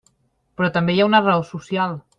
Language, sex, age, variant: Catalan, male, 30-39, Central